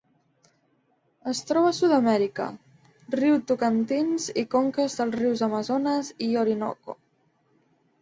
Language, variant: Catalan, Septentrional